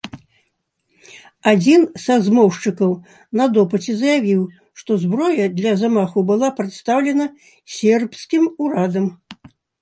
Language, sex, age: Belarusian, female, 70-79